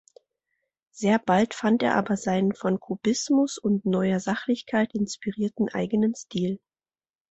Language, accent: German, Deutschland Deutsch